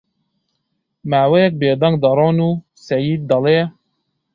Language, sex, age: Central Kurdish, male, 19-29